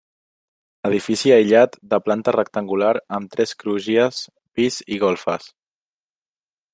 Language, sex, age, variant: Catalan, male, under 19, Central